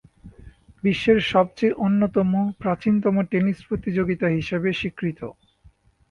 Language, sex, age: Bengali, male, 19-29